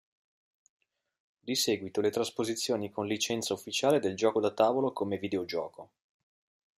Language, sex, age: Italian, male, 30-39